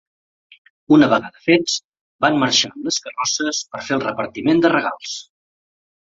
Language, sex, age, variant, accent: Catalan, male, 40-49, Central, gironí